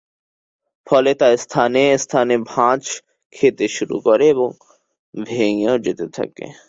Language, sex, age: Bengali, male, 19-29